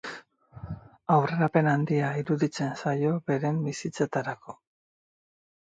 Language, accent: Basque, Mendebalekoa (Araba, Bizkaia, Gipuzkoako mendebaleko herri batzuk)